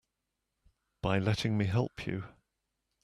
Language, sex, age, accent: English, male, 50-59, England English